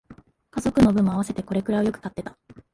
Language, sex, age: Japanese, female, 19-29